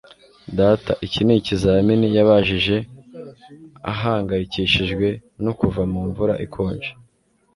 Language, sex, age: Kinyarwanda, male, 19-29